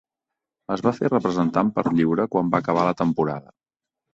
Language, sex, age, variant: Catalan, male, 40-49, Central